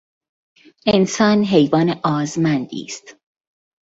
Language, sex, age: Persian, female, 19-29